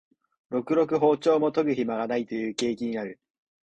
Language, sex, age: Japanese, male, 19-29